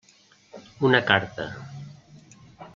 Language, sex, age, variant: Catalan, male, 60-69, Central